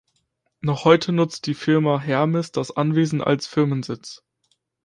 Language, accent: German, Deutschland Deutsch